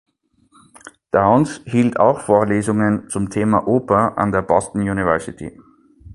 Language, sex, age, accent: German, male, 40-49, Österreichisches Deutsch